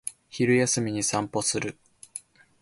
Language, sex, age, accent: Japanese, male, 19-29, 標準語